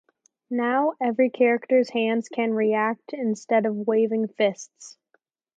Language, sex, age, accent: English, female, under 19, United States English